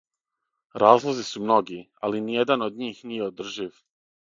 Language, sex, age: Serbian, male, 30-39